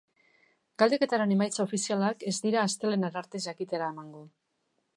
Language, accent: Basque, Mendebalekoa (Araba, Bizkaia, Gipuzkoako mendebaleko herri batzuk)